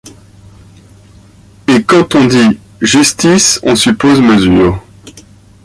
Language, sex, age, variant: French, male, 30-39, Français de métropole